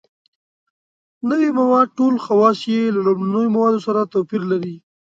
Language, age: Pashto, 19-29